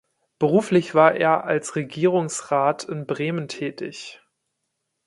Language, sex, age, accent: German, male, 19-29, Deutschland Deutsch